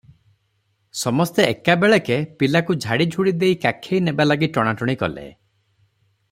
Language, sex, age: Odia, male, 30-39